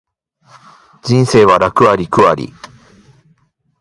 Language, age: Japanese, 30-39